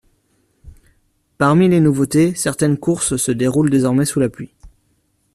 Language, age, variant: French, 19-29, Français de métropole